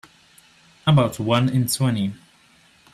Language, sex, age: English, male, 19-29